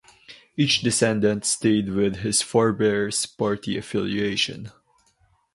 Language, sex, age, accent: English, male, 19-29, Filipino